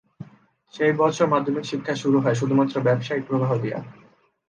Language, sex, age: Bengali, male, 19-29